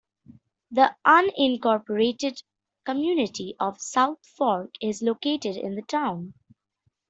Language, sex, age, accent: English, female, under 19, India and South Asia (India, Pakistan, Sri Lanka)